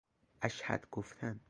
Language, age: Persian, 19-29